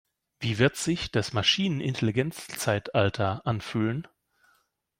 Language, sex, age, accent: German, male, 40-49, Deutschland Deutsch